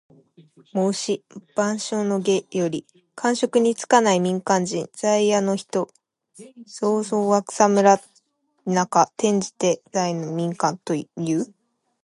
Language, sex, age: Japanese, female, 19-29